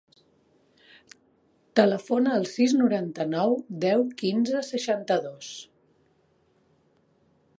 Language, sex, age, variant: Catalan, female, 50-59, Central